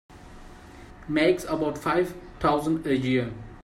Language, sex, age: English, male, 19-29